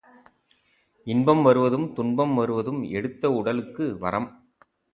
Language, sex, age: Tamil, male, 40-49